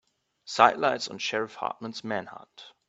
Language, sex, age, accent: English, male, 19-29, United States English